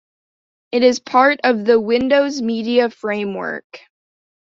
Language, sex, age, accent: English, female, under 19, United States English